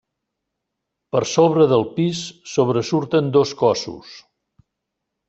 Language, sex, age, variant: Catalan, male, 60-69, Central